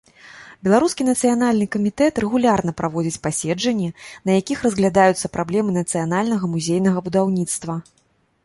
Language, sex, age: Belarusian, female, 40-49